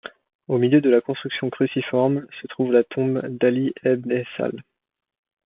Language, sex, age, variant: French, male, 19-29, Français de métropole